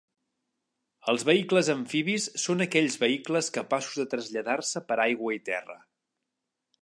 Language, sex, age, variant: Catalan, male, 40-49, Central